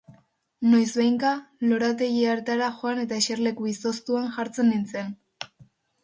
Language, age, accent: Basque, under 19, Mendebalekoa (Araba, Bizkaia, Gipuzkoako mendebaleko herri batzuk)